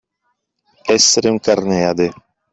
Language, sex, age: Italian, male, 40-49